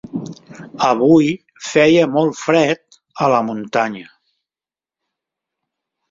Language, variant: Catalan, Central